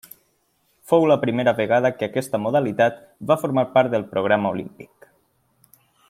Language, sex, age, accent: Catalan, male, under 19, valencià